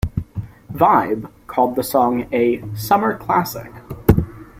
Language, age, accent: English, under 19, Canadian English